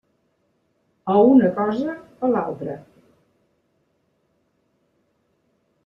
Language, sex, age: Catalan, female, 70-79